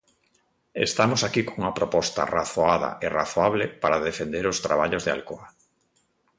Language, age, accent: Galician, 50-59, Atlántico (seseo e gheada)